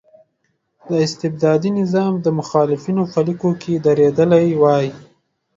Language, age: Pashto, 19-29